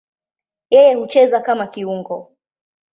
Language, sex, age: Swahili, female, 19-29